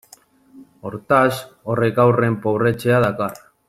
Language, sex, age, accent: Basque, male, 19-29, Mendebalekoa (Araba, Bizkaia, Gipuzkoako mendebaleko herri batzuk)